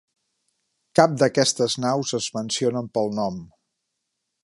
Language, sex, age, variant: Catalan, male, 50-59, Central